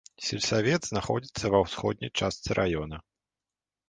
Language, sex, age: Belarusian, male, 30-39